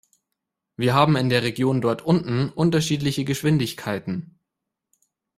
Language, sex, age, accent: German, male, 19-29, Deutschland Deutsch